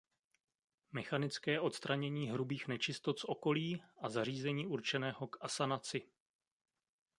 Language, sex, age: Czech, male, 30-39